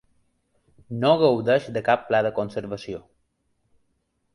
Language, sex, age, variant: Catalan, male, 30-39, Balear